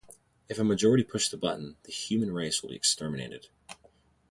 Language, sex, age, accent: English, male, 19-29, United States English